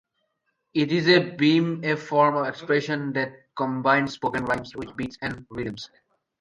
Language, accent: English, United States English